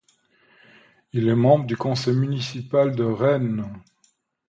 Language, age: French, 50-59